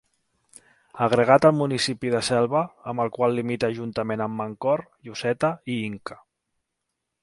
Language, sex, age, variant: Catalan, male, 40-49, Central